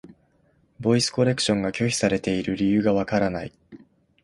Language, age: Japanese, 19-29